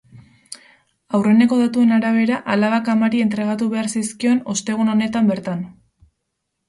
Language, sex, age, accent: Basque, female, 19-29, Erdialdekoa edo Nafarra (Gipuzkoa, Nafarroa)